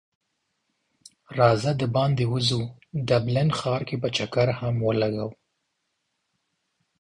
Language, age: Pashto, 30-39